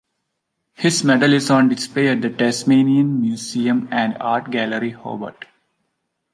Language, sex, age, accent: English, male, 19-29, India and South Asia (India, Pakistan, Sri Lanka)